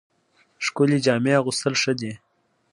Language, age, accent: Pashto, 19-29, معیاري پښتو